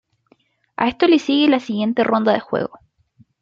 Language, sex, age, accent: Spanish, female, under 19, Chileno: Chile, Cuyo